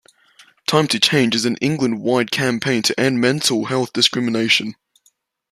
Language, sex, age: English, male, under 19